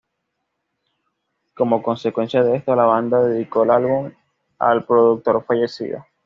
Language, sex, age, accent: Spanish, male, 19-29, Caribe: Cuba, Venezuela, Puerto Rico, República Dominicana, Panamá, Colombia caribeña, México caribeño, Costa del golfo de México